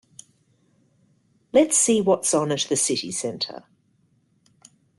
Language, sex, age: English, female, 50-59